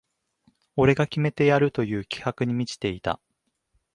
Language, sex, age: Japanese, male, 19-29